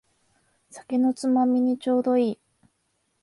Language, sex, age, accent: Japanese, female, 19-29, 関東